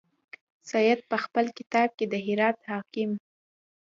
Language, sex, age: Pashto, female, under 19